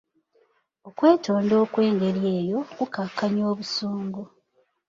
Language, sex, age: Ganda, female, 30-39